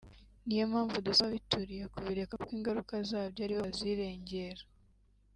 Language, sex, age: Kinyarwanda, female, 19-29